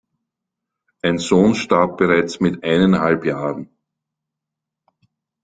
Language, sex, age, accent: German, male, 50-59, Österreichisches Deutsch